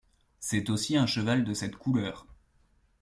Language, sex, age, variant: French, male, 19-29, Français de métropole